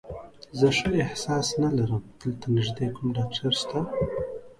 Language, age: Pashto, 19-29